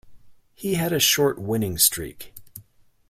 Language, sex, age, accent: English, male, 30-39, Canadian English